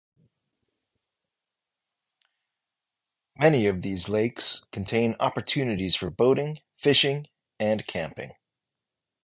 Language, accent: English, United States English